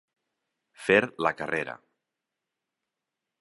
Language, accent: Catalan, valencià